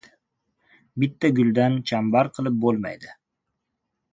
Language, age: Uzbek, 30-39